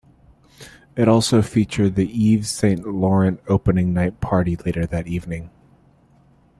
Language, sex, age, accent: English, male, 19-29, United States English